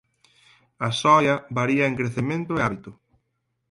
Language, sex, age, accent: Galician, male, 19-29, Atlántico (seseo e gheada)